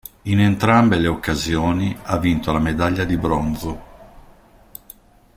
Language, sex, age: Italian, male, 50-59